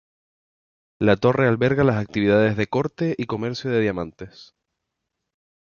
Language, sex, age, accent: Spanish, male, 19-29, España: Islas Canarias